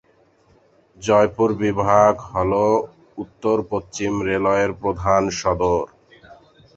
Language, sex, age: Bengali, male, 30-39